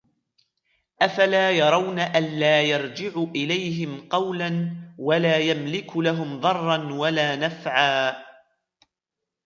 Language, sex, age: Arabic, male, 19-29